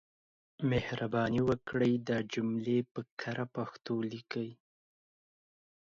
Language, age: Pashto, 19-29